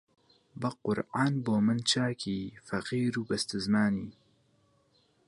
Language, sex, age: Central Kurdish, male, 19-29